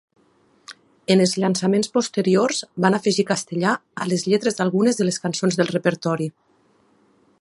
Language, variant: Catalan, Septentrional